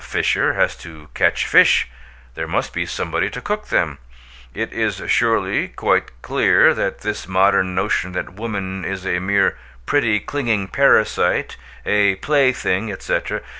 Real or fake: real